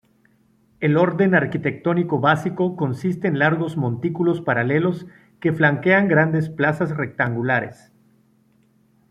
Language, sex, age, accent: Spanish, male, 40-49, México